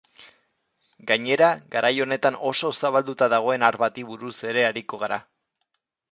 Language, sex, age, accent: Basque, male, 30-39, Mendebalekoa (Araba, Bizkaia, Gipuzkoako mendebaleko herri batzuk)